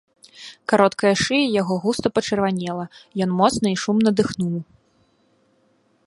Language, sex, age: Belarusian, female, 19-29